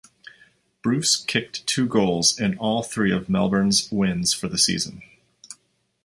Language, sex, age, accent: English, male, 40-49, United States English